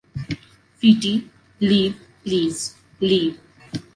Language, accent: English, India and South Asia (India, Pakistan, Sri Lanka)